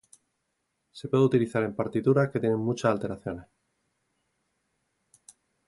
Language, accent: Spanish, España: Sur peninsular (Andalucia, Extremadura, Murcia)